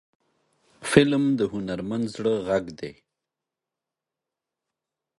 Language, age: Pashto, 30-39